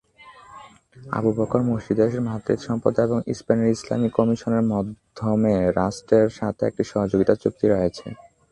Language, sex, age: Bengali, male, 19-29